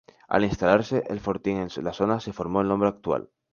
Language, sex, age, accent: Spanish, male, 19-29, España: Islas Canarias